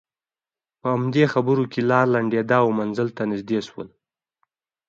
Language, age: Pashto, under 19